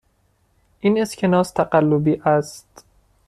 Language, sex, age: Persian, male, 19-29